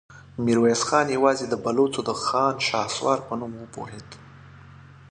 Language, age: Pashto, 30-39